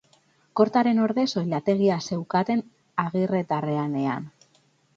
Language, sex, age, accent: Basque, female, 30-39, Mendebalekoa (Araba, Bizkaia, Gipuzkoako mendebaleko herri batzuk)